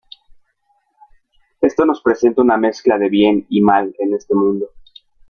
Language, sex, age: Spanish, female, 19-29